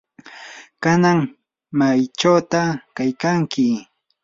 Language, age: Yanahuanca Pasco Quechua, 19-29